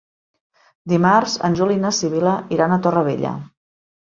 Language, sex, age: Catalan, female, 40-49